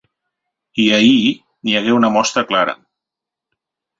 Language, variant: Catalan, Central